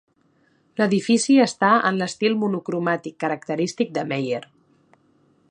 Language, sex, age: Catalan, female, 19-29